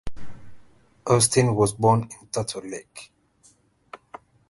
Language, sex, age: English, male, 19-29